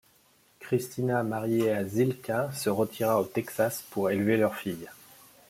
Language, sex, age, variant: French, male, 30-39, Français de métropole